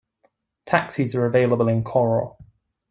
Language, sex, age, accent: English, male, 19-29, England English